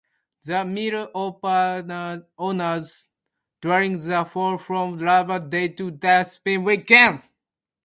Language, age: English, 19-29